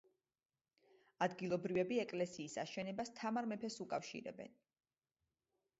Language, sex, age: Georgian, female, 30-39